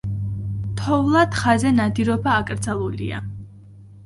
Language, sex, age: Georgian, female, 19-29